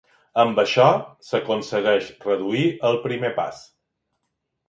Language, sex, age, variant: Catalan, male, 40-49, Balear